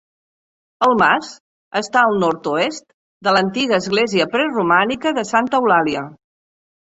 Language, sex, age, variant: Catalan, female, 60-69, Central